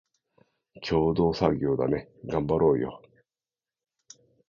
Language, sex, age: Japanese, male, 40-49